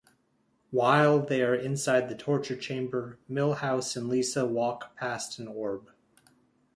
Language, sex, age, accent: English, male, 30-39, United States English